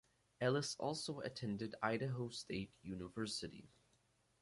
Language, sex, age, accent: English, male, under 19, United States English